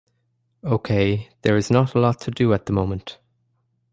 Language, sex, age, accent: English, male, 19-29, Irish English